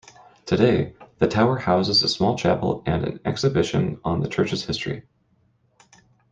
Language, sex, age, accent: English, male, 30-39, United States English